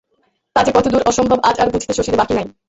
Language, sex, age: Bengali, female, under 19